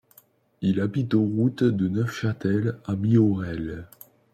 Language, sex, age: French, male, 19-29